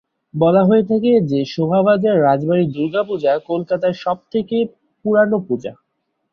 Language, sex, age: Bengali, male, 19-29